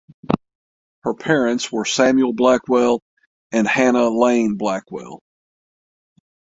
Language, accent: English, United States English; southern United States